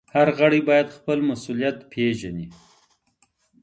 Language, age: Pashto, 50-59